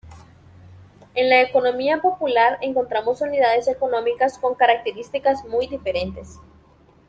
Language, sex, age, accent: Spanish, female, 19-29, América central